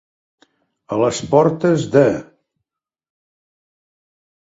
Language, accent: Catalan, gironí